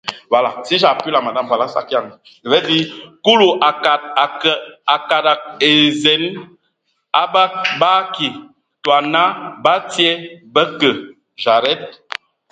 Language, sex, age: Ewondo, female, 19-29